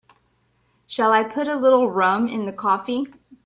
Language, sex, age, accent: English, female, 40-49, United States English